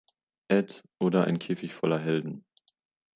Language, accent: German, Deutschland Deutsch